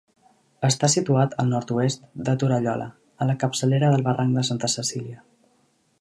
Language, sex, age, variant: Catalan, male, under 19, Central